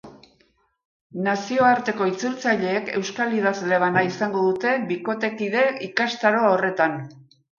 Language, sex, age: Basque, female, 60-69